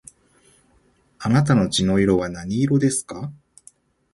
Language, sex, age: Japanese, male, 40-49